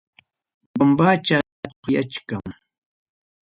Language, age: Ayacucho Quechua, 60-69